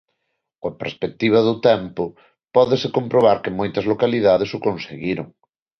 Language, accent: Galician, Neofalante